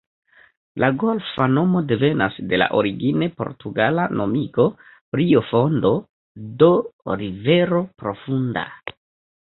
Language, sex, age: Esperanto, male, 30-39